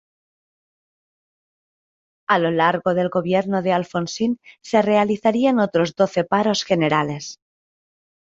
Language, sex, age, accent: Spanish, female, 30-39, España: Centro-Sur peninsular (Madrid, Toledo, Castilla-La Mancha)